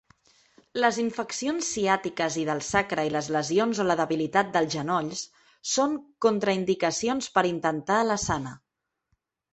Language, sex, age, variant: Catalan, female, 19-29, Central